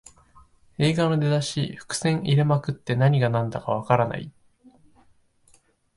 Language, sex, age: Japanese, male, 19-29